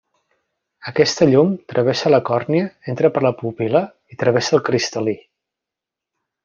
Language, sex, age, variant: Catalan, male, 30-39, Central